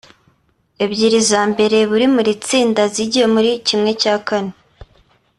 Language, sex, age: Kinyarwanda, female, 19-29